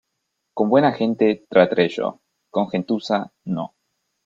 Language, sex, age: Spanish, male, 19-29